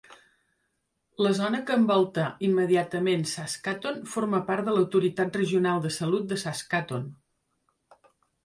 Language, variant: Catalan, Central